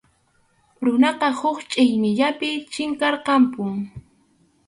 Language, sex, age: Arequipa-La Unión Quechua, female, 19-29